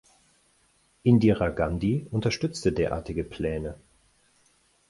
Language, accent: German, Deutschland Deutsch